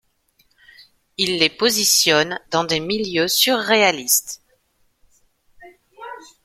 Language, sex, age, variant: French, female, 40-49, Français de métropole